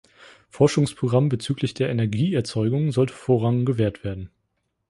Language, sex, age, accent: German, male, 19-29, Deutschland Deutsch